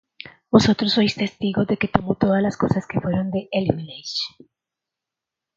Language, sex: Spanish, female